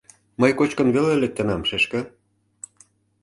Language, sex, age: Mari, male, 50-59